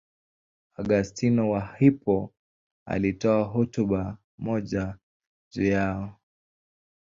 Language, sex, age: Swahili, male, 19-29